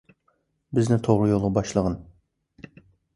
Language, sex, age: Uyghur, male, 19-29